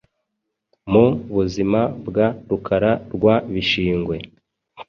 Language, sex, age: Kinyarwanda, male, 30-39